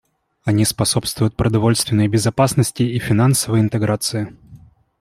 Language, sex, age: Russian, male, 19-29